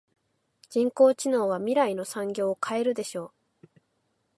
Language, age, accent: Japanese, 19-29, 標準語